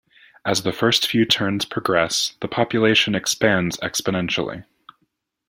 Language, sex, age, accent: English, male, 19-29, United States English